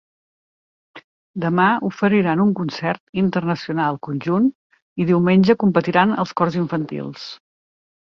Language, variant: Catalan, Central